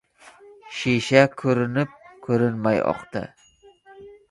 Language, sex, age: Uzbek, male, 30-39